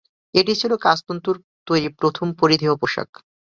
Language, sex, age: Bengali, male, 19-29